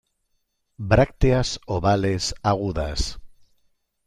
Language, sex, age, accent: Spanish, male, 50-59, España: Centro-Sur peninsular (Madrid, Toledo, Castilla-La Mancha)